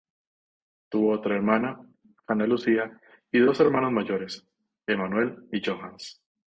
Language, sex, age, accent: Spanish, male, 30-39, América central